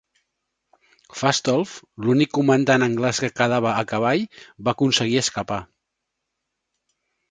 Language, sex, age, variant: Catalan, male, 50-59, Central